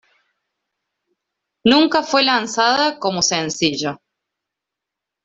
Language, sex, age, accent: Spanish, female, 19-29, Rioplatense: Argentina, Uruguay, este de Bolivia, Paraguay